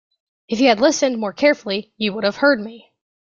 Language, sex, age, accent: English, male, under 19, United States English